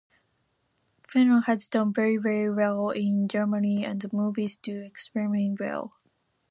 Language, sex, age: English, female, 19-29